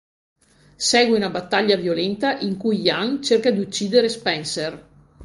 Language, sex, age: Italian, female, 60-69